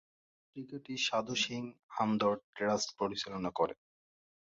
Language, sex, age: Bengali, male, 19-29